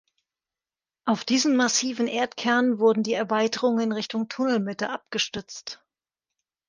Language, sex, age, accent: German, female, 50-59, Deutschland Deutsch